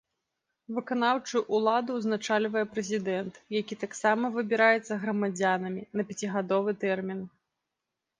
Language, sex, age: Belarusian, female, 19-29